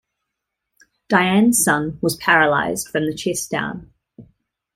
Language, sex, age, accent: English, female, 19-29, New Zealand English